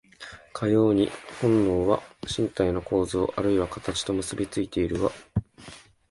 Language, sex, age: Japanese, male, 19-29